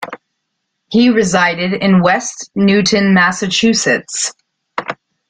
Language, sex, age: English, female, 30-39